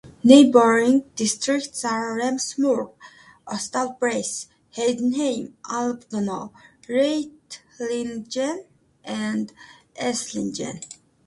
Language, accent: English, United States English